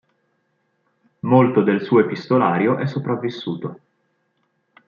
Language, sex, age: Italian, male, 19-29